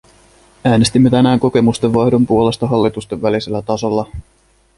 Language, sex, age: Finnish, male, 30-39